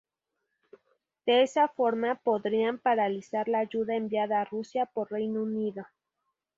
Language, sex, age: Spanish, female, 19-29